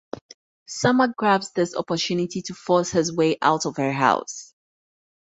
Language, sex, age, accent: English, female, 30-39, United States English